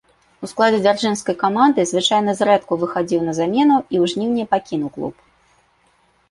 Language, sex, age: Belarusian, female, 30-39